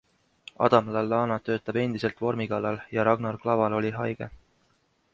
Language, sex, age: Estonian, male, 19-29